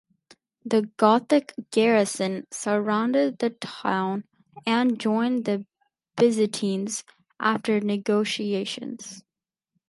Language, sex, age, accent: English, female, under 19, United States English